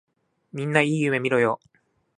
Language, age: Japanese, 40-49